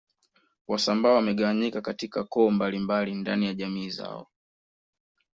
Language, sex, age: Swahili, male, 19-29